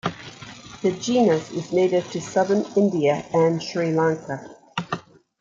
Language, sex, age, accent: English, female, 50-59, United States English